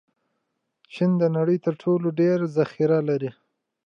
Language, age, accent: Pashto, 19-29, کندهاری لهجه